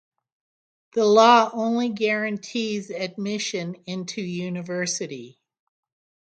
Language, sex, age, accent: English, female, 60-69, United States English